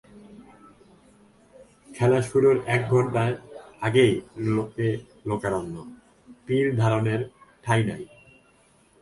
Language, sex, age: Bengali, male, 19-29